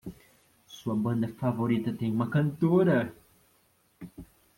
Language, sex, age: Portuguese, male, 19-29